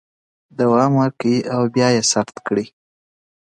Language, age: Pashto, under 19